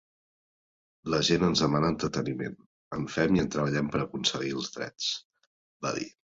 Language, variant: Catalan, Nord-Occidental